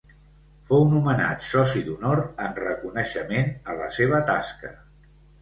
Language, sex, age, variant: Catalan, male, 60-69, Central